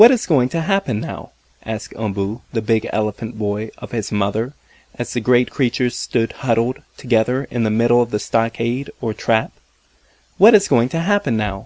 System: none